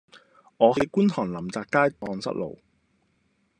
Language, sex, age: Cantonese, male, 19-29